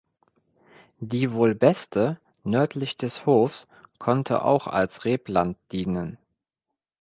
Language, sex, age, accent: German, male, 30-39, Deutschland Deutsch